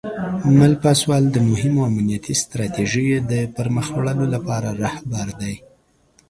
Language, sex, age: Pashto, male, 19-29